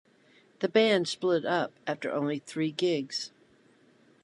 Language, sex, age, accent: English, female, 50-59, United States English